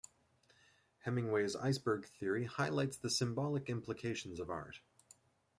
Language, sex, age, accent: English, male, 30-39, Canadian English